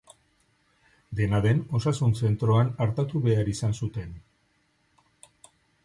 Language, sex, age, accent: Basque, male, 50-59, Mendebalekoa (Araba, Bizkaia, Gipuzkoako mendebaleko herri batzuk)